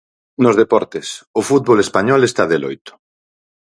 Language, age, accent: Galician, 40-49, Atlántico (seseo e gheada)